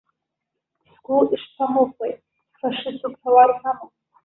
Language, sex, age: Abkhazian, female, under 19